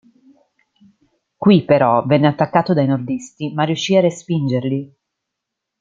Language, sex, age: Italian, female, 30-39